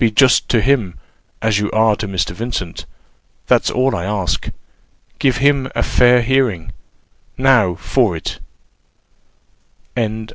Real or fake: real